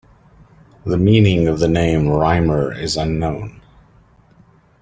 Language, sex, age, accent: English, male, 40-49, United States English